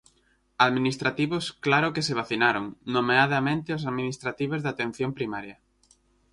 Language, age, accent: Galician, 19-29, Atlántico (seseo e gheada); Normativo (estándar)